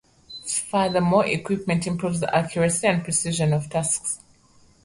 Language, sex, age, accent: English, female, 30-39, Southern African (South Africa, Zimbabwe, Namibia)